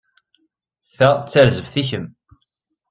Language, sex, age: Kabyle, male, 40-49